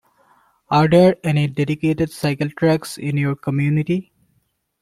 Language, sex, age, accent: English, male, 19-29, India and South Asia (India, Pakistan, Sri Lanka)